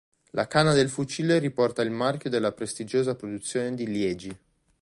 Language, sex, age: Italian, male, 19-29